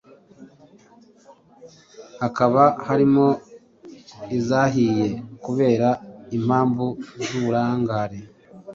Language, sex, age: Kinyarwanda, male, 30-39